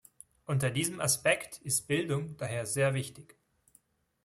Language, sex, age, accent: German, male, 19-29, Schweizerdeutsch